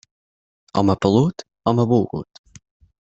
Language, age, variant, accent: Catalan, 19-29, Central, central